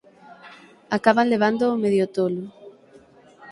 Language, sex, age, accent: Galician, female, 19-29, Atlántico (seseo e gheada); Normativo (estándar)